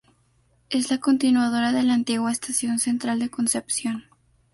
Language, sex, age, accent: Spanish, female, 19-29, México